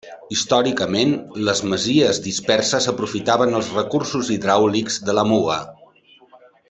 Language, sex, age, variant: Catalan, male, 50-59, Central